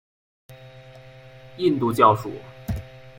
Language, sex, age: Chinese, male, under 19